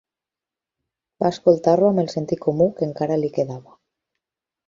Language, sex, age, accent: Catalan, female, 30-39, valencià